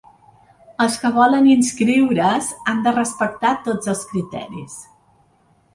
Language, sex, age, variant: Catalan, female, 60-69, Central